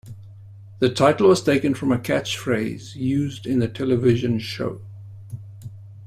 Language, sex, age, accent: English, male, 60-69, Southern African (South Africa, Zimbabwe, Namibia)